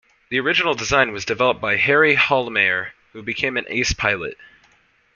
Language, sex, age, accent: English, male, under 19, United States English